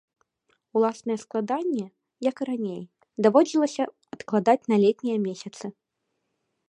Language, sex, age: Belarusian, female, 19-29